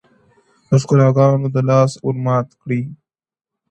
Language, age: Pashto, under 19